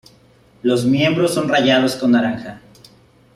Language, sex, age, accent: Spanish, male, 30-39, México